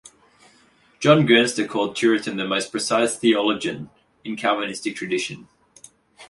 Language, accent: English, Australian English